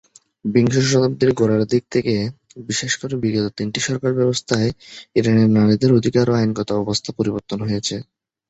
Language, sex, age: Bengali, male, 19-29